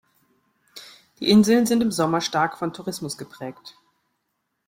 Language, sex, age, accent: German, female, 40-49, Deutschland Deutsch